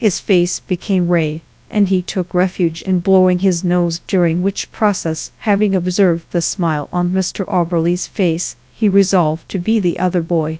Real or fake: fake